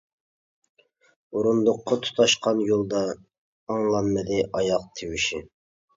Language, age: Uyghur, 30-39